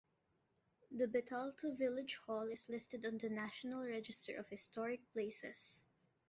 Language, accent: English, Filipino